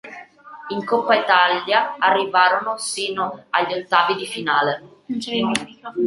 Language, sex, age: Italian, female, under 19